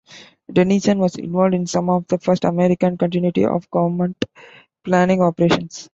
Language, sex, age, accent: English, male, 19-29, India and South Asia (India, Pakistan, Sri Lanka)